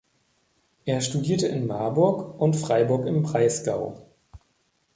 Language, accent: German, Deutschland Deutsch